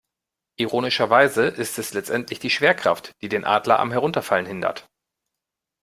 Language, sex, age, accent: German, male, 30-39, Deutschland Deutsch